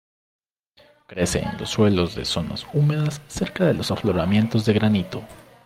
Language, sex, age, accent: Spanish, male, 19-29, Andino-Pacífico: Colombia, Perú, Ecuador, oeste de Bolivia y Venezuela andina